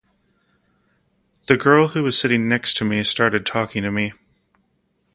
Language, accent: English, Canadian English